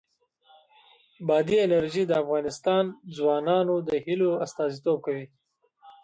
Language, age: Pashto, 19-29